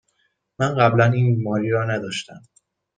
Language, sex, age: Persian, male, 19-29